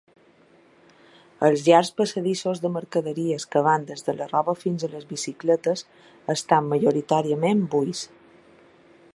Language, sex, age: Catalan, female, 40-49